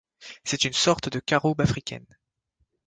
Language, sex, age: French, male, 19-29